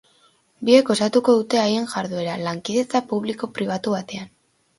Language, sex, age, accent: Basque, female, under 19, Erdialdekoa edo Nafarra (Gipuzkoa, Nafarroa)